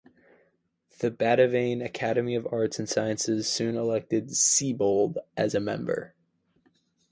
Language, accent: English, United States English